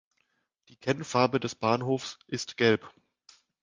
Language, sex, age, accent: German, male, 19-29, Deutschland Deutsch